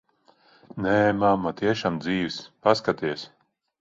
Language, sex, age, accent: Latvian, male, 40-49, Krievu